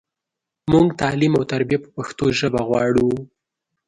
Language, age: Pashto, 19-29